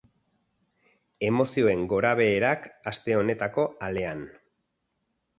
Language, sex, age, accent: Basque, male, 40-49, Erdialdekoa edo Nafarra (Gipuzkoa, Nafarroa)